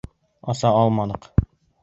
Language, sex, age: Bashkir, male, 19-29